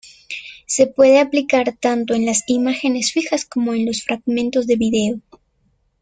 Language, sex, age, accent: Spanish, female, 19-29, América central